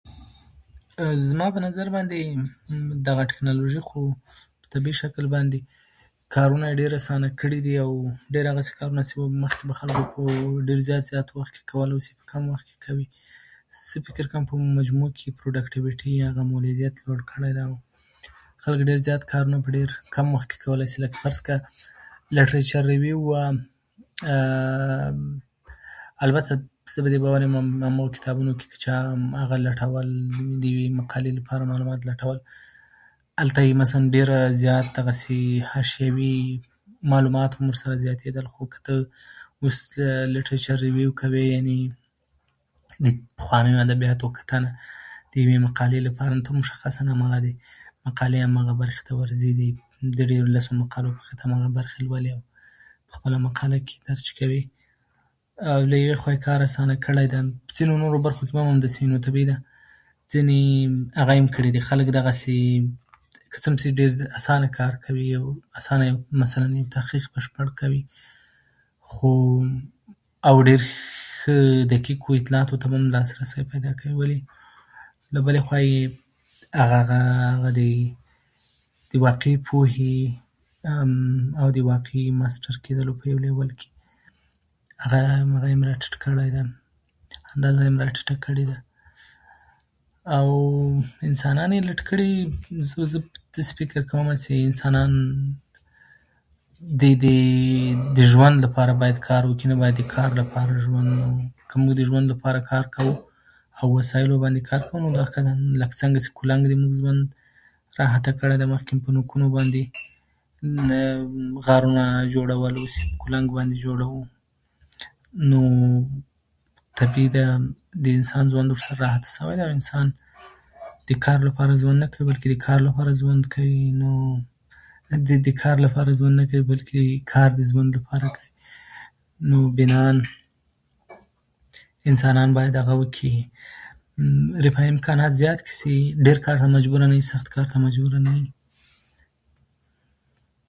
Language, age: Pashto, 30-39